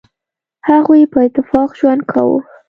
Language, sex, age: Pashto, female, 19-29